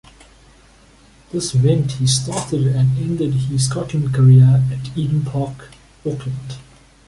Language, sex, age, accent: English, male, 30-39, Southern African (South Africa, Zimbabwe, Namibia)